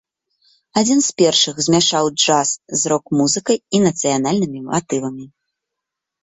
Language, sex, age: Belarusian, female, 30-39